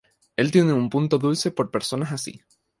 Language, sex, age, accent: Spanish, male, 19-29, España: Islas Canarias